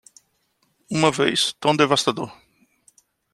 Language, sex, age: Portuguese, male, 40-49